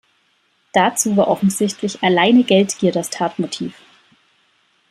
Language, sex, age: German, female, 30-39